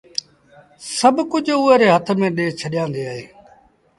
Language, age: Sindhi Bhil, 40-49